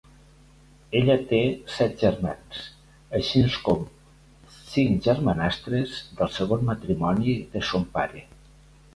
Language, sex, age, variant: Catalan, male, 60-69, Nord-Occidental